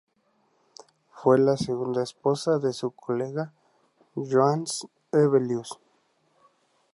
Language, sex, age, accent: Spanish, male, 30-39, México